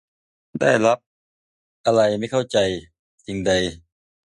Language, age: Thai, 30-39